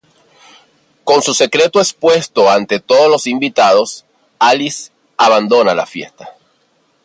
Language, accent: Spanish, Caribe: Cuba, Venezuela, Puerto Rico, República Dominicana, Panamá, Colombia caribeña, México caribeño, Costa del golfo de México